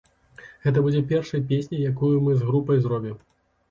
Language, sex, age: Belarusian, male, 30-39